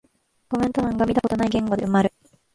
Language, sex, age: Japanese, female, 19-29